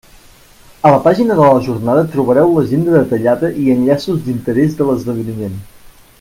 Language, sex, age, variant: Catalan, male, 30-39, Central